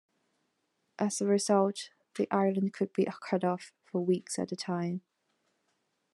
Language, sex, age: English, female, 30-39